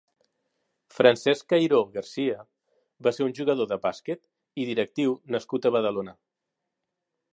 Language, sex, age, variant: Catalan, male, 40-49, Central